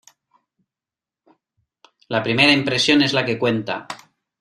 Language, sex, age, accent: Spanish, male, 30-39, España: Norte peninsular (Asturias, Castilla y León, Cantabria, País Vasco, Navarra, Aragón, La Rioja, Guadalajara, Cuenca)